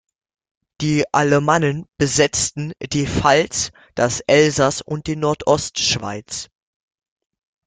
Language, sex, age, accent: German, male, under 19, Deutschland Deutsch